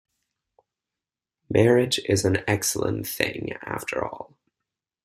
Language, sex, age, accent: English, male, 19-29, United States English